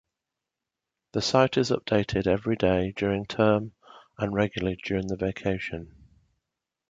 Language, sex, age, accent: English, male, 40-49, England English